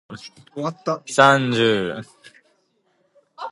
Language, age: English, 19-29